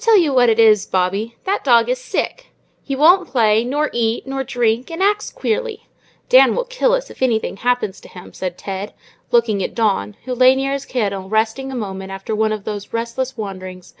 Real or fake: real